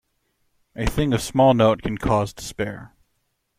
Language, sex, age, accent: English, male, 30-39, United States English